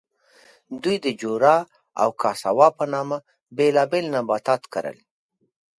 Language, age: Pashto, 40-49